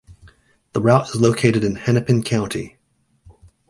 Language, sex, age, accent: English, male, 40-49, United States English